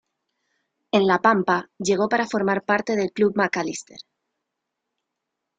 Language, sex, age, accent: Spanish, female, 19-29, España: Centro-Sur peninsular (Madrid, Toledo, Castilla-La Mancha)